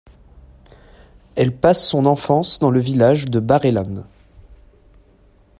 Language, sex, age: French, male, 19-29